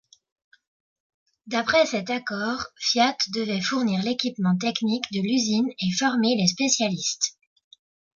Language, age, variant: French, 30-39, Français de métropole